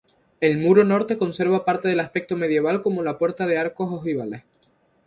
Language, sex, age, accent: Spanish, male, 19-29, España: Islas Canarias